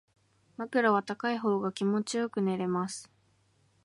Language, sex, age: Japanese, female, 19-29